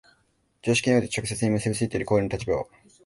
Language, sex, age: Japanese, male, 19-29